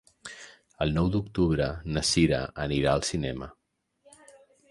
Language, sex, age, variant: Catalan, male, 40-49, Central